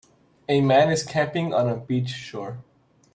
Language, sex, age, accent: English, male, 30-39, United States English